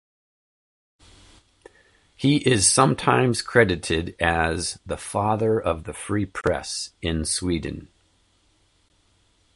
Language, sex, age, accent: English, male, 50-59, United States English